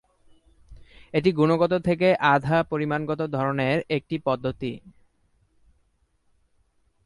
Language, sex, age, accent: Bengali, male, 19-29, Standard Bengali